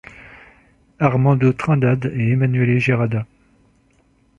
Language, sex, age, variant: French, male, 40-49, Français de métropole